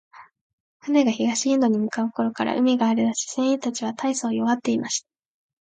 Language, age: Japanese, 19-29